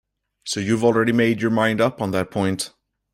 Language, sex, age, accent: English, male, 19-29, United States English